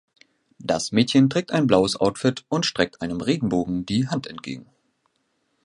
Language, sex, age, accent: German, male, 19-29, Deutschland Deutsch